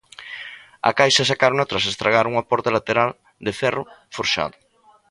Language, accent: Galician, Normativo (estándar)